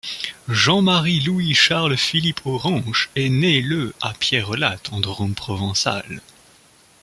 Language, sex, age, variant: French, male, 19-29, Français de métropole